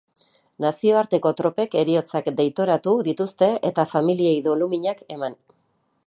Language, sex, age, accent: Basque, female, 40-49, Erdialdekoa edo Nafarra (Gipuzkoa, Nafarroa)